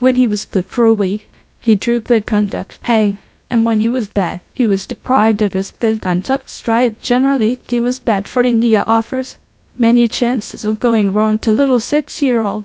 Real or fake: fake